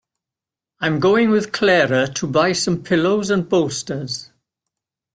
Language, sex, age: English, male, 80-89